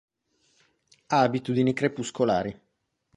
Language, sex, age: Italian, male, 40-49